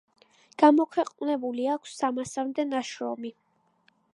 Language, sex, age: Georgian, female, 19-29